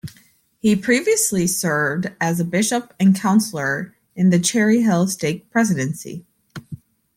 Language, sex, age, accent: English, female, 30-39, United States English